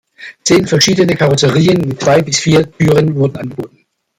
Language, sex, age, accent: German, male, 60-69, Deutschland Deutsch